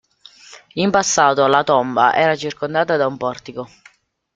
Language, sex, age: Italian, male, under 19